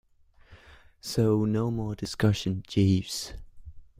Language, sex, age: English, male, 19-29